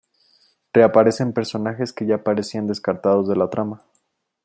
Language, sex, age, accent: Spanish, female, 60-69, México